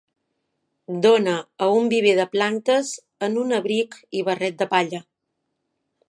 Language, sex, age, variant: Catalan, female, 50-59, Balear